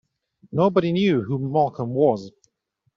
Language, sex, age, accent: English, male, 19-29, England English